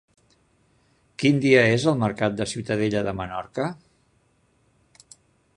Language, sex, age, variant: Catalan, male, 70-79, Central